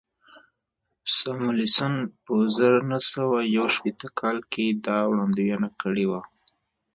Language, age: Pashto, 19-29